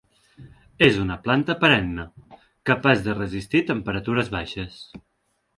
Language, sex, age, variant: Catalan, male, 19-29, Central